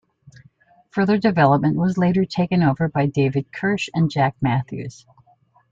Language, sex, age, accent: English, female, 60-69, United States English